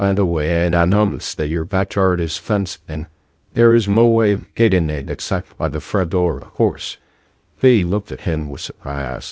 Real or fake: fake